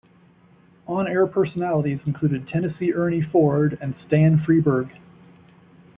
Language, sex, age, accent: English, male, 50-59, United States English